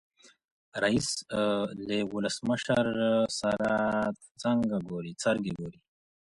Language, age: Pashto, 19-29